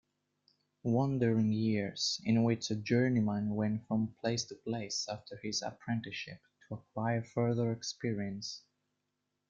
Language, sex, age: English, male, 19-29